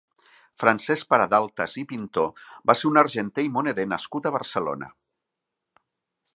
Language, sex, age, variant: Catalan, male, 40-49, Nord-Occidental